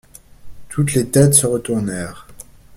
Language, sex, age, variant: French, male, 19-29, Français de métropole